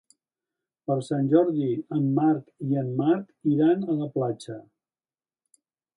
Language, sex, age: Catalan, male, 70-79